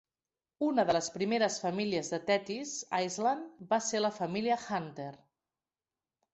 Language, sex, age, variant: Catalan, female, 40-49, Central